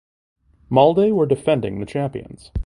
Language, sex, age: English, male, 19-29